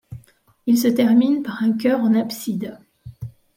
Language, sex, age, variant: French, female, 40-49, Français de métropole